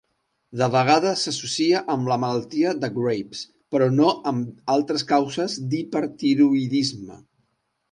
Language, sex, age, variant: Catalan, male, 50-59, Central